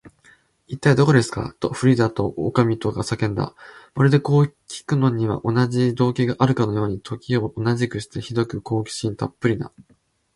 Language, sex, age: Japanese, male, 19-29